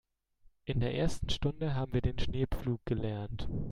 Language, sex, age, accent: German, male, 19-29, Deutschland Deutsch